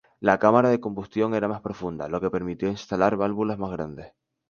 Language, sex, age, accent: Spanish, male, 19-29, España: Islas Canarias